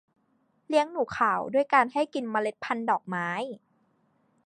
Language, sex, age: Thai, female, 19-29